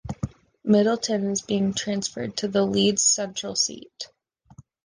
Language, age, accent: English, 19-29, United States English